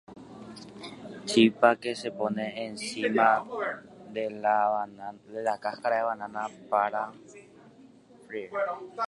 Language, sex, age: Guarani, female, under 19